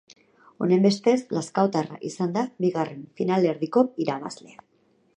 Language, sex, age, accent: Basque, female, 40-49, Erdialdekoa edo Nafarra (Gipuzkoa, Nafarroa)